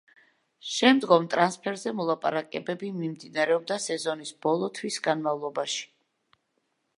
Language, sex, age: Georgian, female, 40-49